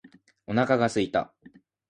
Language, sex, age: Japanese, male, 19-29